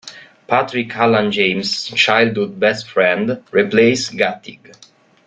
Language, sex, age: English, male, 19-29